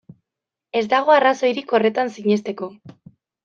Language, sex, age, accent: Basque, female, 19-29, Mendebalekoa (Araba, Bizkaia, Gipuzkoako mendebaleko herri batzuk)